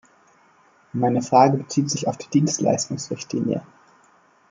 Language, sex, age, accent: German, male, 19-29, Deutschland Deutsch